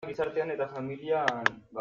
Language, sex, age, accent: Basque, male, 19-29, Mendebalekoa (Araba, Bizkaia, Gipuzkoako mendebaleko herri batzuk)